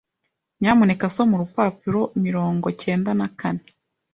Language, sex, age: Kinyarwanda, female, 19-29